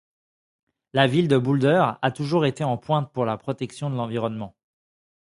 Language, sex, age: French, male, 30-39